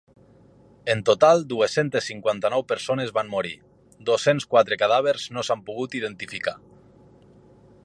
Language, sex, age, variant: Catalan, male, 30-39, Nord-Occidental